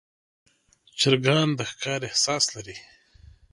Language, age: Pashto, 30-39